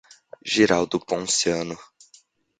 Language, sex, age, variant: Portuguese, male, 19-29, Portuguese (Brasil)